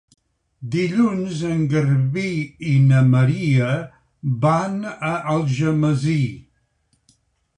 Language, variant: Catalan, Central